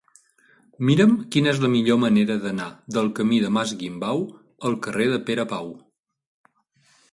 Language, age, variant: Catalan, 40-49, Central